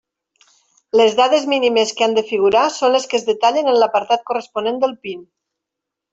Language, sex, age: Catalan, female, 50-59